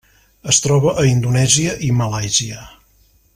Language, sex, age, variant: Catalan, male, 50-59, Central